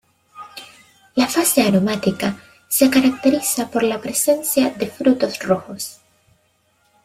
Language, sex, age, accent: Spanish, female, 19-29, América central